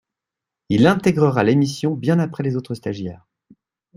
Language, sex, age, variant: French, male, 40-49, Français de métropole